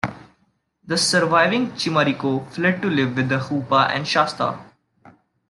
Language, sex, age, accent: English, male, 19-29, India and South Asia (India, Pakistan, Sri Lanka)